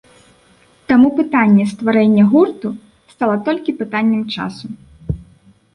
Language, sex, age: Belarusian, female, 19-29